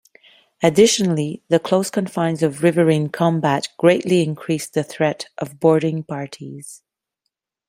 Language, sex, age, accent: English, female, 40-49, Canadian English